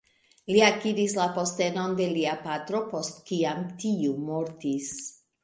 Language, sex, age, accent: Esperanto, female, 50-59, Internacia